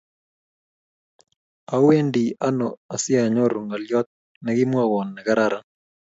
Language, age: Kalenjin, 19-29